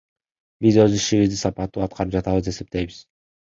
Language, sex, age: Kyrgyz, male, under 19